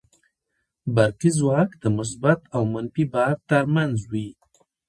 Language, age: Pashto, 30-39